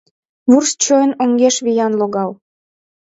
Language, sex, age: Mari, female, 19-29